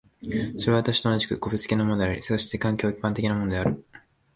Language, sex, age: Japanese, male, 19-29